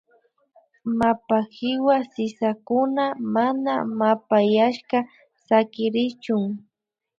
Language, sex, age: Imbabura Highland Quichua, female, 19-29